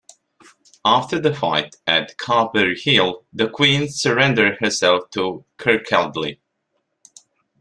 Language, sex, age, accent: English, male, 30-39, England English